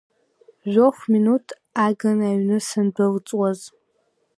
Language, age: Abkhazian, under 19